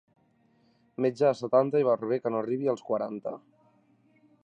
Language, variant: Catalan, Central